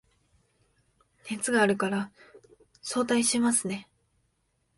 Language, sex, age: Japanese, female, 19-29